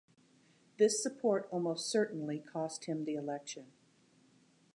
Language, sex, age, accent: English, female, 60-69, United States English